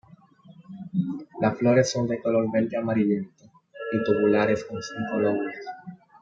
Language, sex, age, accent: Spanish, male, 19-29, Caribe: Cuba, Venezuela, Puerto Rico, República Dominicana, Panamá, Colombia caribeña, México caribeño, Costa del golfo de México